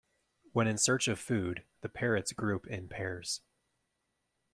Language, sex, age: English, male, 30-39